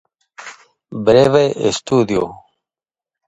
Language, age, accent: Spanish, 50-59, América central